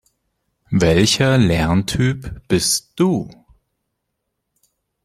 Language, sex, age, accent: German, male, 19-29, Deutschland Deutsch